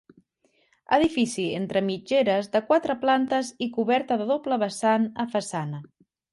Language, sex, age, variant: Catalan, female, 30-39, Central